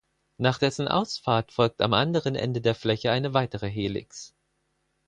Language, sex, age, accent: German, male, 40-49, Deutschland Deutsch